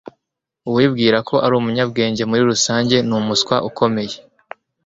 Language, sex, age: Kinyarwanda, male, 30-39